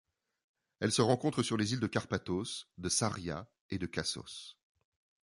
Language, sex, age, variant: French, male, 40-49, Français de métropole